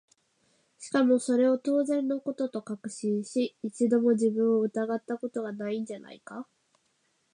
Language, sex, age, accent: Japanese, female, 19-29, 標準語